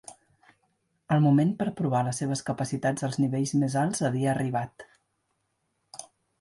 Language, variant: Catalan, Central